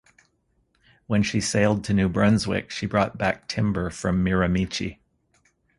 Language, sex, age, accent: English, male, 50-59, United States English